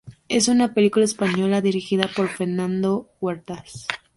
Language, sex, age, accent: Spanish, female, 19-29, México